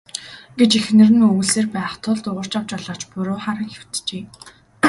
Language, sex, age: Mongolian, female, 19-29